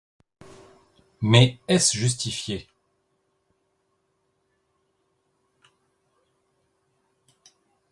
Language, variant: French, Français de métropole